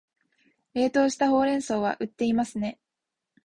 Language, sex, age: Japanese, female, 19-29